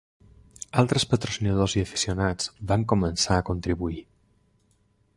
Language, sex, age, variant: Catalan, male, 30-39, Balear